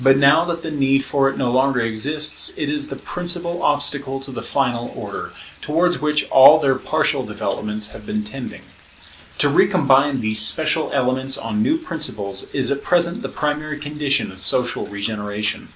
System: none